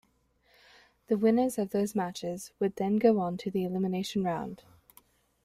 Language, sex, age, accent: English, female, 19-29, England English